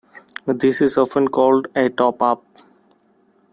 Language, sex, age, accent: English, male, 19-29, India and South Asia (India, Pakistan, Sri Lanka)